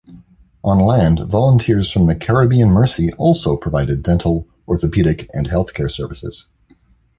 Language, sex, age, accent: English, male, 19-29, United States English